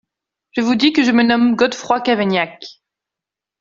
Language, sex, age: French, female, 19-29